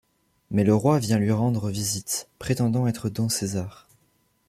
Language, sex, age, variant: French, male, under 19, Français de métropole